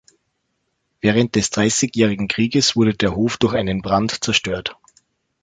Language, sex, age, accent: German, male, 30-39, Österreichisches Deutsch